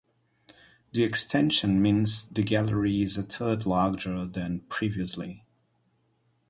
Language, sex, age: English, male, 30-39